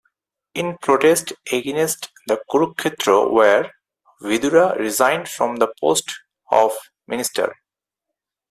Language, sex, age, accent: English, male, 19-29, India and South Asia (India, Pakistan, Sri Lanka); bangladesh